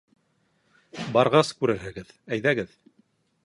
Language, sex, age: Bashkir, male, 40-49